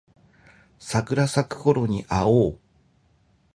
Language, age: Japanese, 50-59